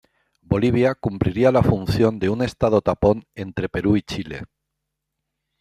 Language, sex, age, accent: Spanish, male, 60-69, España: Centro-Sur peninsular (Madrid, Toledo, Castilla-La Mancha)